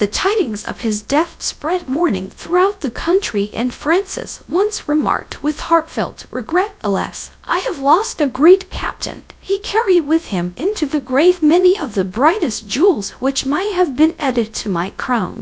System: TTS, GradTTS